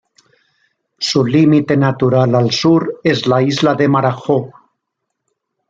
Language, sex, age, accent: Spanish, male, 40-49, España: Norte peninsular (Asturias, Castilla y León, Cantabria, País Vasco, Navarra, Aragón, La Rioja, Guadalajara, Cuenca)